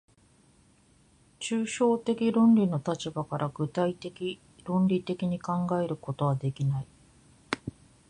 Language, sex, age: Japanese, female, 40-49